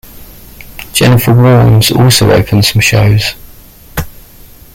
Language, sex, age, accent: English, male, 40-49, England English